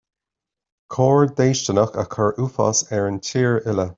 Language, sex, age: Irish, male, 30-39